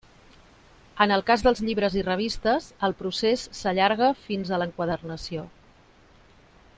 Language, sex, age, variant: Catalan, female, 40-49, Septentrional